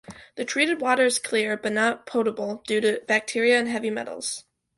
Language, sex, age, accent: English, female, under 19, United States English